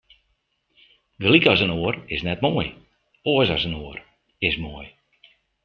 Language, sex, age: Western Frisian, male, 50-59